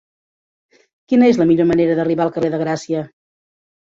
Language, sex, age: Catalan, female, 50-59